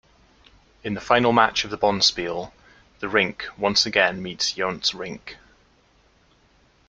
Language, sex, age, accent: English, male, 30-39, Scottish English